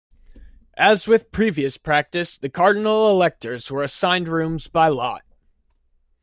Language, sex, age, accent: English, male, 19-29, United States English